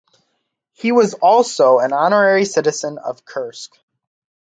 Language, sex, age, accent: English, male, under 19, United States English